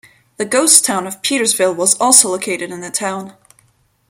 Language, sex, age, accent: English, female, 19-29, United States English